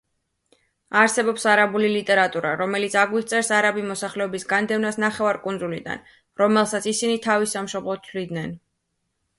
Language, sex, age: Georgian, female, 19-29